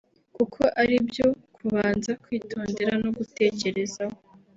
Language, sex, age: Kinyarwanda, female, 19-29